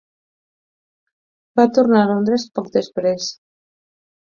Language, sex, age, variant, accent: Catalan, female, 30-39, Nord-Occidental, Lleidatà